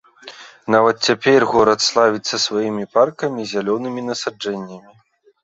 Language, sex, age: Belarusian, male, 30-39